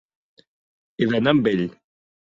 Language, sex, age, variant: Catalan, male, 30-39, Central